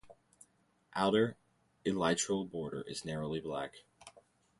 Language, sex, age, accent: English, male, 19-29, United States English